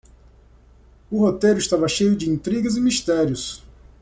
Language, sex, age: Portuguese, male, 19-29